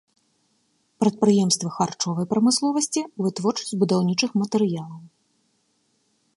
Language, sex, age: Belarusian, female, 30-39